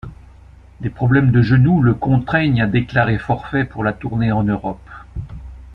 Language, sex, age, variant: French, male, 60-69, Français de métropole